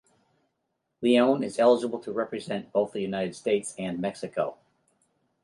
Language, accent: English, United States English